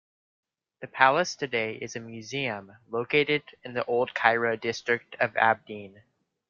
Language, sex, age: English, male, under 19